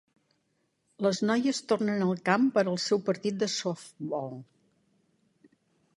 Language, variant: Catalan, Central